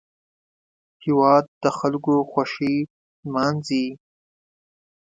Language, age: Pashto, 19-29